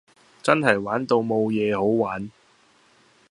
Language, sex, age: Cantonese, male, 30-39